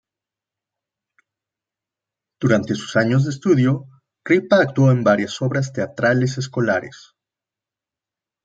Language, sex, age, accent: Spanish, male, 30-39, México